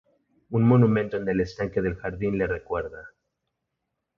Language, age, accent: Spanish, 40-49, México